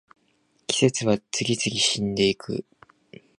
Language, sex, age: Japanese, male, 19-29